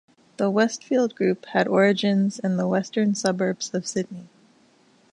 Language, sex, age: English, female, 40-49